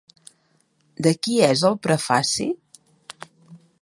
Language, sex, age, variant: Catalan, female, 40-49, Septentrional